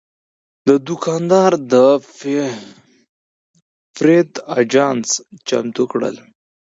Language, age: Pashto, 19-29